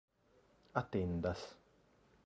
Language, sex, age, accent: Esperanto, male, 30-39, Internacia